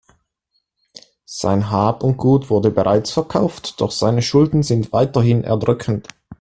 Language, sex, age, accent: German, male, 19-29, Schweizerdeutsch